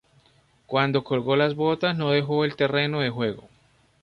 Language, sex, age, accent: Spanish, male, 30-39, Caribe: Cuba, Venezuela, Puerto Rico, República Dominicana, Panamá, Colombia caribeña, México caribeño, Costa del golfo de México